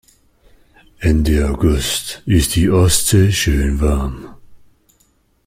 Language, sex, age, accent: German, male, 19-29, Österreichisches Deutsch